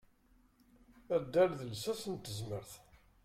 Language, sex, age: Kabyle, male, 50-59